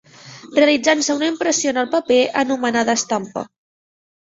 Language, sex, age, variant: Catalan, female, 19-29, Central